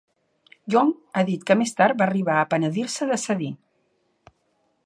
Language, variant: Catalan, Central